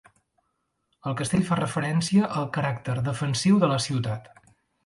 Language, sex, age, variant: Catalan, male, 30-39, Central